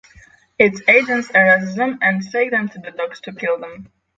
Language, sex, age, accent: English, female, 19-29, Slavic; polish